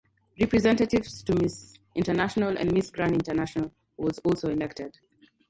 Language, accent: English, Kenyan English